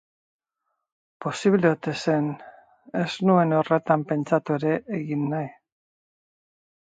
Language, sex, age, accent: Basque, female, 40-49, Mendebalekoa (Araba, Bizkaia, Gipuzkoako mendebaleko herri batzuk)